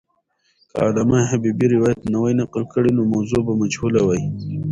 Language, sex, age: Pashto, male, 19-29